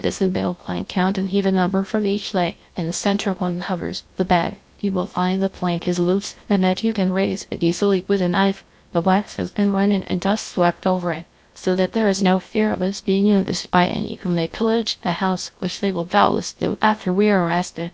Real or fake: fake